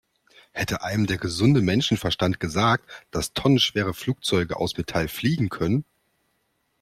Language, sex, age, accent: German, male, 40-49, Deutschland Deutsch